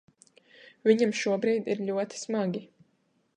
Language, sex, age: Latvian, female, 19-29